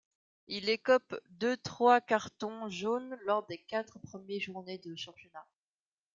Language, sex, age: French, female, under 19